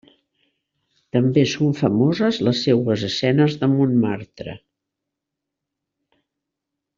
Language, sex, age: Catalan, female, 70-79